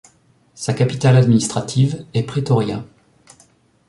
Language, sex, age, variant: French, male, 40-49, Français de métropole